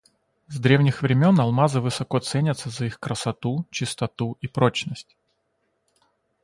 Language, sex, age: Russian, male, 30-39